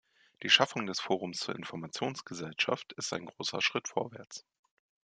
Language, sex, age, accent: German, male, 30-39, Deutschland Deutsch